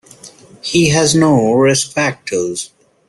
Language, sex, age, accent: English, male, 19-29, India and South Asia (India, Pakistan, Sri Lanka)